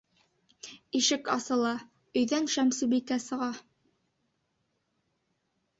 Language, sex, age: Bashkir, female, 19-29